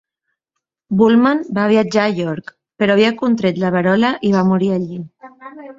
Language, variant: Catalan, Balear